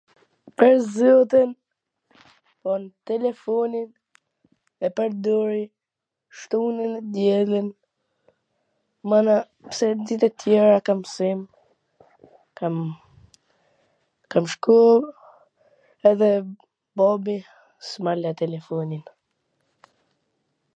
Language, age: Gheg Albanian, under 19